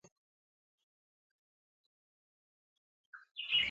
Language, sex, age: English, female, 30-39